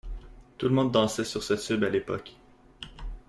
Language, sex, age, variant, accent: French, male, 19-29, Français d'Amérique du Nord, Français du Canada